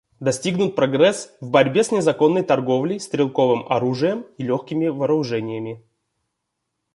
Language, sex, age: Russian, male, 19-29